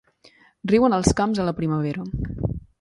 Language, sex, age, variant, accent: Catalan, female, 19-29, Central, central